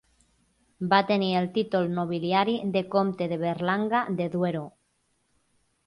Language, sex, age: Catalan, female, 30-39